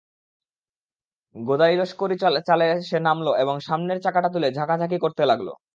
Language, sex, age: Bengali, male, 19-29